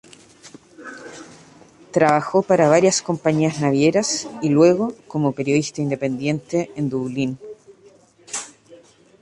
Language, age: Spanish, 40-49